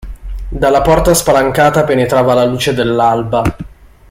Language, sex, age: Italian, male, 19-29